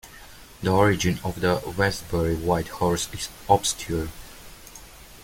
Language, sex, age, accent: English, male, 19-29, United States English